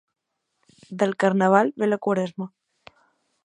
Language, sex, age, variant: Catalan, female, 19-29, Balear